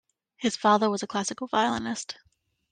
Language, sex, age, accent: English, female, 19-29, Australian English